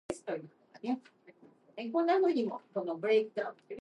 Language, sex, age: English, female, under 19